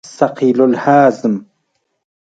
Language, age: Persian, 40-49